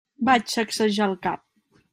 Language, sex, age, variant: Catalan, female, 19-29, Central